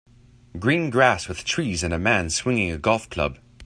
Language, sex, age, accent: English, male, 19-29, United States English